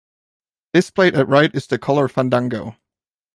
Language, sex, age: English, male, 19-29